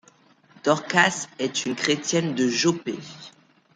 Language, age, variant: French, under 19, Français de métropole